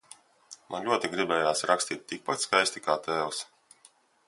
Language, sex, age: Latvian, male, 30-39